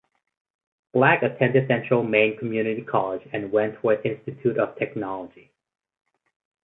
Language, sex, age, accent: English, male, 30-39, Canadian English